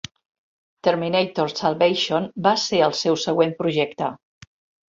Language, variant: Catalan, Central